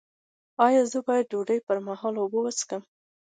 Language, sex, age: Pashto, female, 19-29